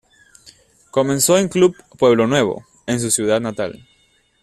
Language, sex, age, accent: Spanish, male, 19-29, Caribe: Cuba, Venezuela, Puerto Rico, República Dominicana, Panamá, Colombia caribeña, México caribeño, Costa del golfo de México